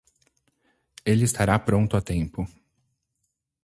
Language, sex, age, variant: Portuguese, male, 30-39, Portuguese (Brasil)